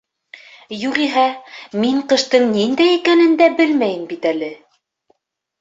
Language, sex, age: Bashkir, female, 30-39